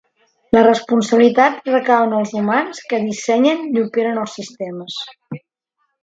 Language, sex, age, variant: Catalan, female, 50-59, Central